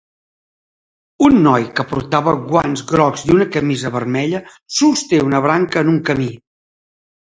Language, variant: Catalan, Central